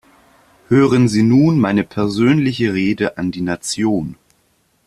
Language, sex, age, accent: German, male, under 19, Deutschland Deutsch